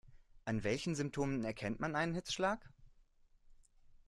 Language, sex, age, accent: German, male, 19-29, Deutschland Deutsch